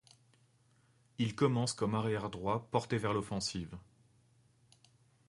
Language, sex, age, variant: French, male, 30-39, Français de métropole